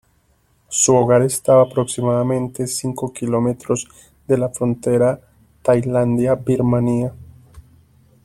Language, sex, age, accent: Spanish, male, 19-29, Caribe: Cuba, Venezuela, Puerto Rico, República Dominicana, Panamá, Colombia caribeña, México caribeño, Costa del golfo de México